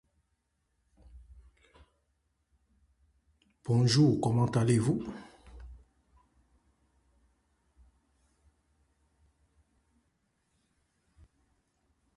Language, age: Spanish, 19-29